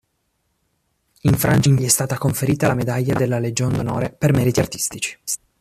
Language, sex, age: Italian, male, 19-29